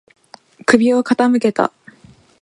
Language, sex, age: Japanese, female, 19-29